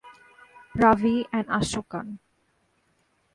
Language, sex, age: English, female, 19-29